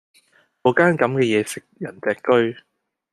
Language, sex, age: Cantonese, male, 19-29